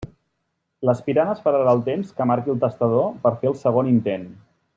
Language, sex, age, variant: Catalan, male, 30-39, Septentrional